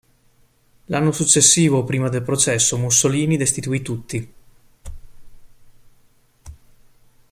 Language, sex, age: Italian, male, 40-49